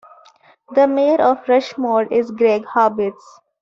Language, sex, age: English, female, 19-29